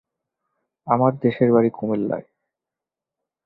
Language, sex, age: Bengali, male, 19-29